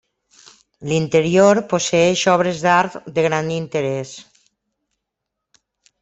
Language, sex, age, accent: Catalan, female, 40-49, valencià